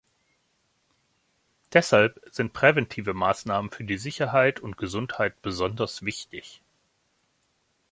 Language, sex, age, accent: German, male, 40-49, Deutschland Deutsch